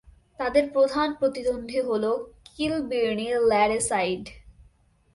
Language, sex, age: Bengali, female, 19-29